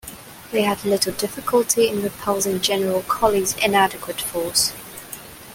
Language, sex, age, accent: English, female, 19-29, England English